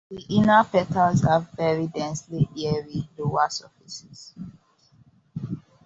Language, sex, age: English, female, 19-29